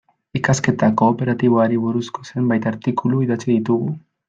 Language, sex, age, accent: Basque, male, 19-29, Mendebalekoa (Araba, Bizkaia, Gipuzkoako mendebaleko herri batzuk)